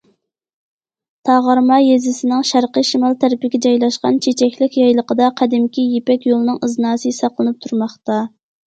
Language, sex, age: Uyghur, female, 19-29